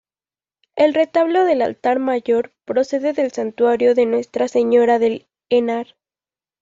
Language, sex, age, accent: Spanish, female, 19-29, México